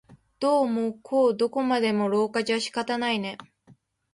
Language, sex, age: Japanese, female, 19-29